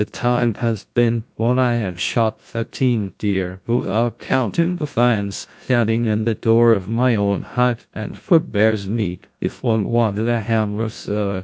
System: TTS, GlowTTS